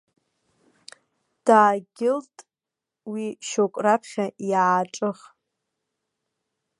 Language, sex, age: Abkhazian, female, 19-29